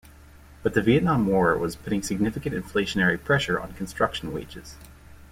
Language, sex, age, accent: English, male, 19-29, Canadian English